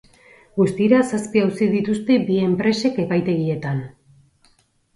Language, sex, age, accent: Basque, female, 40-49, Erdialdekoa edo Nafarra (Gipuzkoa, Nafarroa)